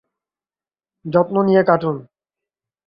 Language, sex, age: Bengali, male, 30-39